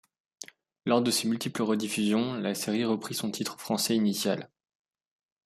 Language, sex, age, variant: French, male, 19-29, Français de métropole